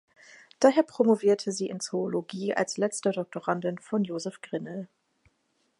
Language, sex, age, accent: German, female, 19-29, Deutschland Deutsch